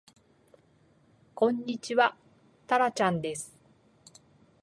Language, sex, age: Japanese, female, 50-59